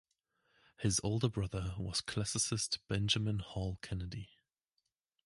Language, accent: English, England English